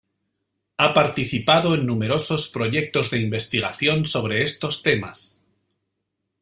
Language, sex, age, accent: Spanish, male, 40-49, España: Norte peninsular (Asturias, Castilla y León, Cantabria, País Vasco, Navarra, Aragón, La Rioja, Guadalajara, Cuenca)